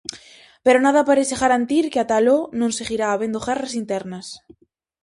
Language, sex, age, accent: Galician, female, 19-29, Atlántico (seseo e gheada)